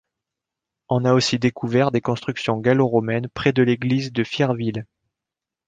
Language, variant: French, Français de métropole